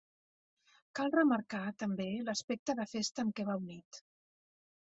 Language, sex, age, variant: Catalan, female, 60-69, Central